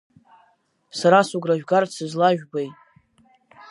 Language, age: Abkhazian, 30-39